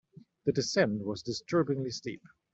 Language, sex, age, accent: English, male, 19-29, England English